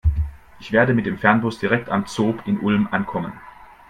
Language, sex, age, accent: German, male, 19-29, Deutschland Deutsch